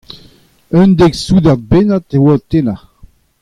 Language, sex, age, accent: Breton, male, 60-69, Kerneveg